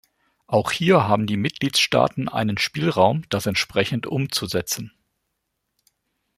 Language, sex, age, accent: German, male, 50-59, Deutschland Deutsch